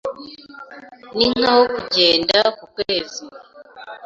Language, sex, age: Kinyarwanda, female, 19-29